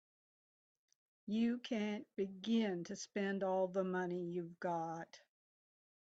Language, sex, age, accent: English, female, 70-79, United States English